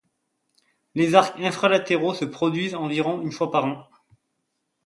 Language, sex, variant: French, male, Français de métropole